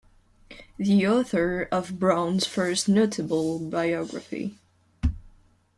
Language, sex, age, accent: English, female, 19-29, United States English